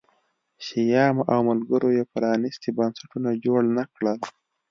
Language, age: Pashto, 19-29